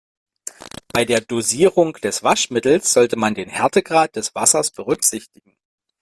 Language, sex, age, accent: German, female, 30-39, Deutschland Deutsch